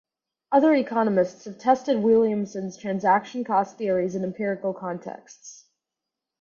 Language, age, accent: English, under 19, United States English